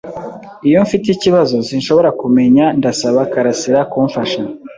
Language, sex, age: Kinyarwanda, male, 19-29